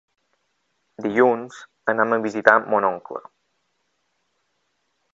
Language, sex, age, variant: Catalan, male, 19-29, Balear